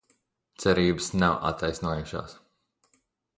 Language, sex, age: Latvian, male, under 19